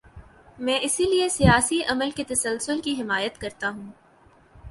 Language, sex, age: Urdu, female, 19-29